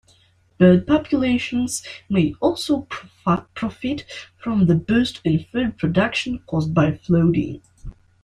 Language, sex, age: English, male, under 19